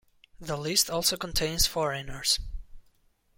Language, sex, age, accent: English, male, 19-29, United States English